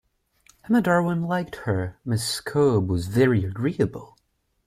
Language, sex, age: English, male, 19-29